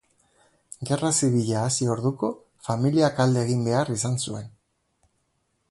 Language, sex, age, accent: Basque, male, 40-49, Batua